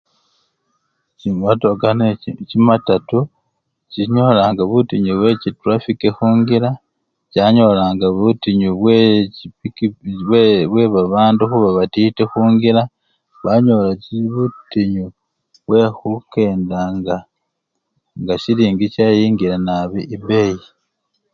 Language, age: Luyia, 40-49